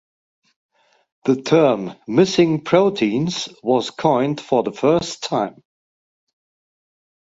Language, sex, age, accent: English, male, 50-59, England English